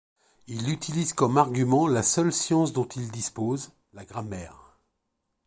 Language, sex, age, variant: French, male, 50-59, Français de métropole